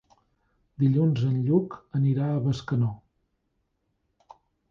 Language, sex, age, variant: Catalan, male, 40-49, Nord-Occidental